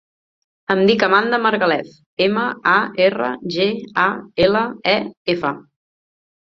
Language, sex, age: Catalan, female, 30-39